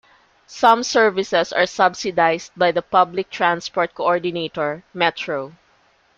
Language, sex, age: English, female, 50-59